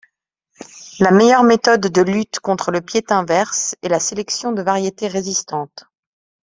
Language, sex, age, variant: French, female, 40-49, Français de métropole